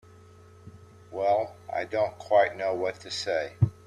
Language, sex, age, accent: English, male, 50-59, United States English